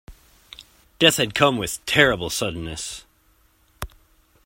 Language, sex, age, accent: English, male, 40-49, United States English